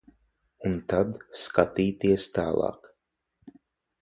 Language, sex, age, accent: Latvian, male, under 19, Vidus dialekts